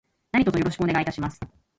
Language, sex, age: Japanese, female, 40-49